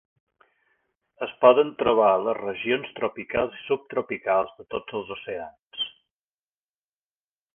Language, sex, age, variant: Catalan, male, 50-59, Balear